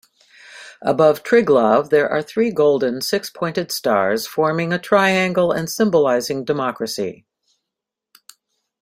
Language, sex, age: English, female, 60-69